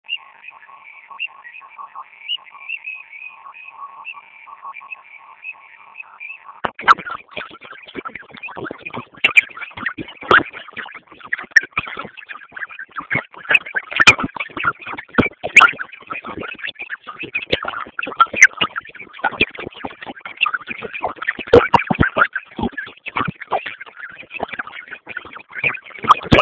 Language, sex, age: Swahili, female, 19-29